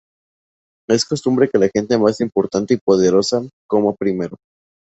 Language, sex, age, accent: Spanish, male, 19-29, México